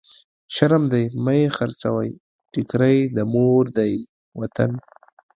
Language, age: Pashto, 19-29